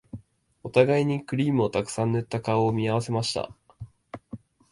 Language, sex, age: Japanese, male, 19-29